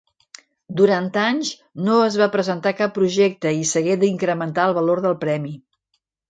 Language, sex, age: Catalan, female, 60-69